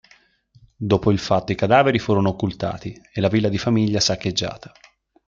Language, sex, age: Italian, male, 19-29